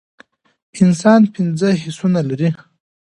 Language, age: Pashto, 30-39